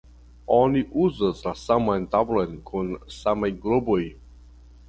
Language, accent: Esperanto, Internacia